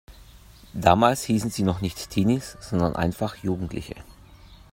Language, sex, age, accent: German, male, 40-49, Deutschland Deutsch